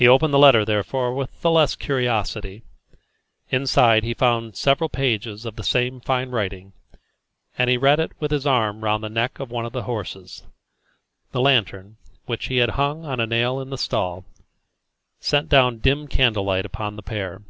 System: none